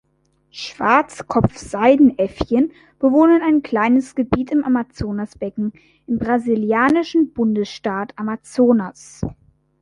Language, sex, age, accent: German, male, under 19, Deutschland Deutsch